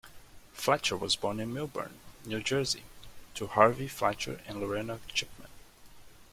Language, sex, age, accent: English, male, 19-29, United States English